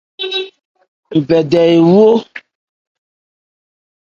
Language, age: Ebrié, 19-29